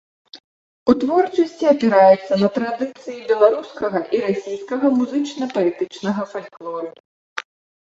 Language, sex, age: Belarusian, female, 19-29